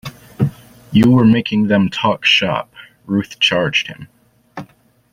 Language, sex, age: English, male, under 19